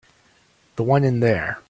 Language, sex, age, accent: English, male, 40-49, United States English